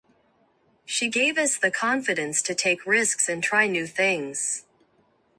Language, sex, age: English, female, 19-29